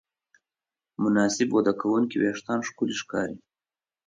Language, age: Pashto, 19-29